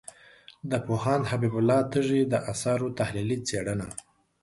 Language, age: Pashto, 30-39